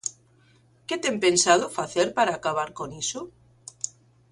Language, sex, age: Galician, female, 50-59